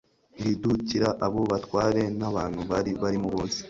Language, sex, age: Kinyarwanda, male, under 19